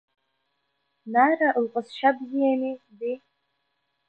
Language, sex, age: Abkhazian, female, under 19